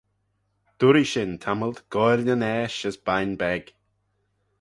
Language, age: Manx, 40-49